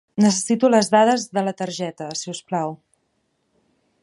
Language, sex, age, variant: Catalan, female, 30-39, Central